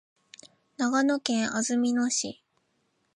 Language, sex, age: Japanese, female, 19-29